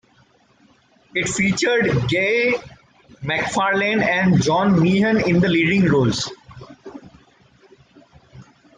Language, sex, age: English, male, 19-29